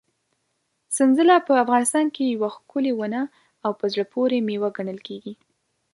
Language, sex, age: Pashto, female, 19-29